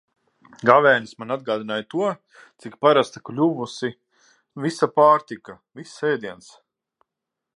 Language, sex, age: Latvian, male, 30-39